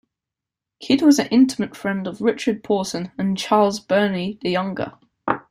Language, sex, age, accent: English, male, under 19, England English